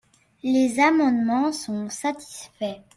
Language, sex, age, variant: French, female, under 19, Français de métropole